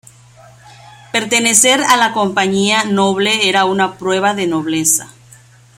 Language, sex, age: Spanish, female, 30-39